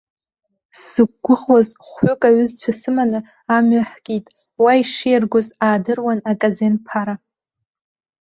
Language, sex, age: Abkhazian, female, 19-29